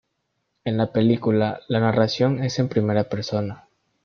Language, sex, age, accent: Spanish, male, under 19, Andino-Pacífico: Colombia, Perú, Ecuador, oeste de Bolivia y Venezuela andina